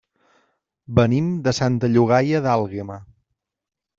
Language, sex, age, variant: Catalan, male, 30-39, Central